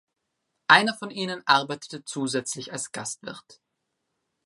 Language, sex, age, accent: German, male, under 19, Österreichisches Deutsch